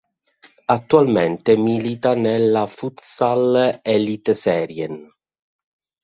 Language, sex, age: Italian, male, 40-49